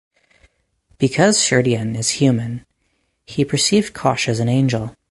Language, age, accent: English, 19-29, Canadian English